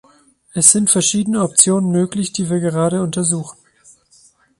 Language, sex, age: German, male, 30-39